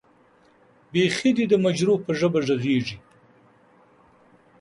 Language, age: Pashto, 50-59